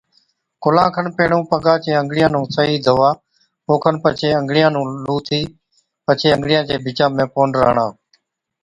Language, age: Od, 40-49